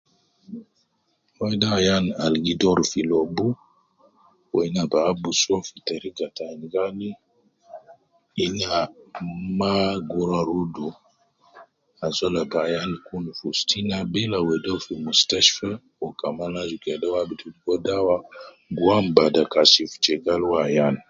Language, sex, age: Nubi, male, 30-39